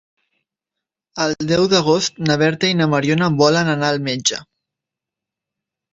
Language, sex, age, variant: Catalan, male, 19-29, Central